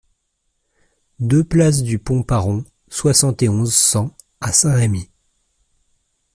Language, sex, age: French, male, 30-39